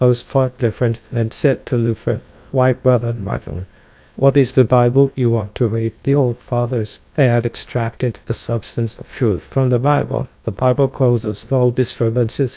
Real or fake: fake